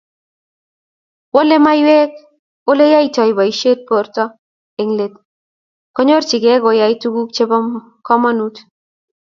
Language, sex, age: Kalenjin, female, 19-29